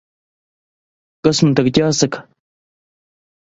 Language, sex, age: Latvian, male, 19-29